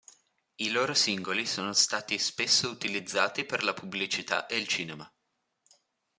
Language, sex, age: Italian, male, under 19